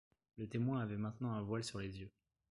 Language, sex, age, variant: French, male, 30-39, Français de métropole